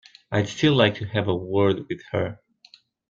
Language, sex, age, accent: English, male, 30-39, United States English